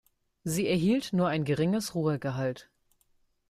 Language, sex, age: German, female, 19-29